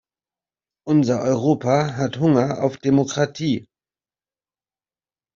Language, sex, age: German, male, 30-39